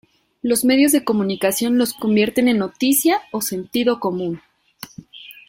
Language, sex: Spanish, female